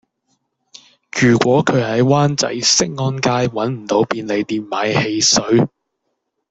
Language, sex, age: Cantonese, male, under 19